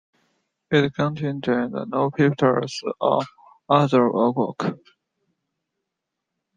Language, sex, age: English, male, 19-29